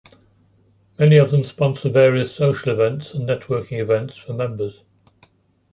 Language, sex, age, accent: English, male, 60-69, England English